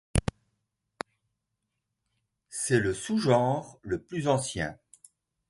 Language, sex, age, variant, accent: French, male, 60-69, Français d'Europe, Français de Belgique